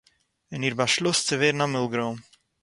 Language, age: Yiddish, under 19